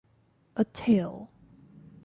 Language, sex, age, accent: English, female, 19-29, United States English